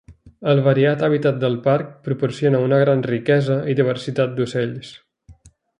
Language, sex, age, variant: Catalan, male, 30-39, Central